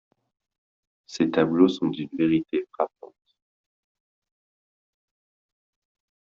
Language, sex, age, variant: French, male, 30-39, Français de métropole